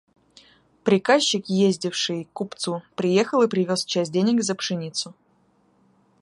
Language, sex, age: Russian, female, 19-29